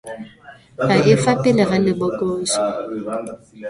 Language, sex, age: Tswana, female, 19-29